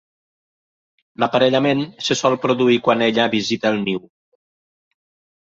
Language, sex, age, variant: Catalan, male, 50-59, Nord-Occidental